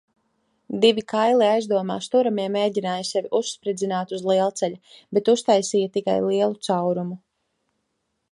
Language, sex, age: Latvian, female, 19-29